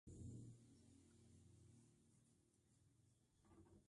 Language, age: Mokpwe, 19-29